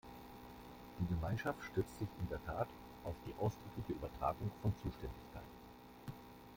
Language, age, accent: German, 50-59, Deutschland Deutsch